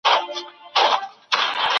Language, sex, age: Pashto, female, 30-39